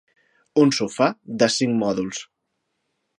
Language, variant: Catalan, Central